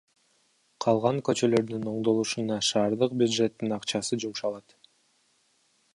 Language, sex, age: Kyrgyz, male, 19-29